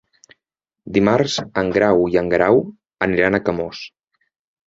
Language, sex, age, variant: Catalan, male, 19-29, Central